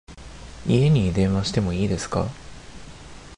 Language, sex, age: Japanese, male, under 19